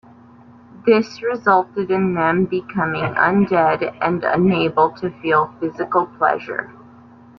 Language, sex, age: English, female, 30-39